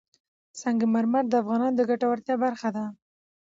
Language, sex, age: Pashto, female, 19-29